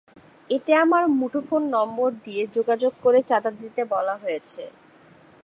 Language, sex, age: Bengali, female, 19-29